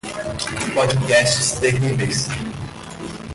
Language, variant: Portuguese, Portuguese (Brasil)